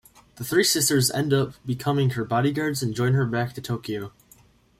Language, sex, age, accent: English, male, under 19, United States English